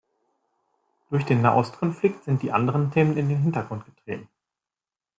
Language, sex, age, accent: German, male, 19-29, Deutschland Deutsch